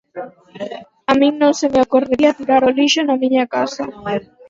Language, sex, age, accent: Galician, female, 19-29, Atlántico (seseo e gheada)